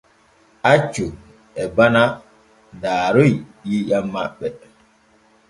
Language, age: Borgu Fulfulde, 30-39